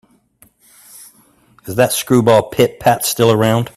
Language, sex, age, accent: English, male, 50-59, United States English